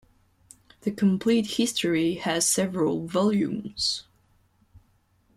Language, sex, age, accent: English, female, 19-29, United States English